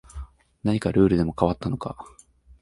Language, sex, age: Japanese, male, 19-29